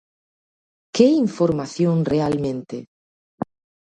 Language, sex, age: Galician, female, 30-39